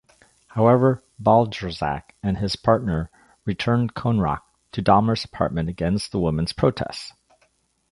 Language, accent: English, United States English